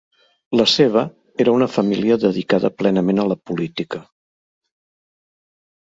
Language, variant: Catalan, Central